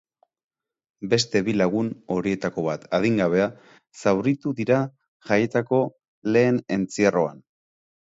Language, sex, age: Basque, male, 30-39